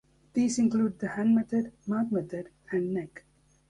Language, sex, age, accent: English, male, 19-29, United States English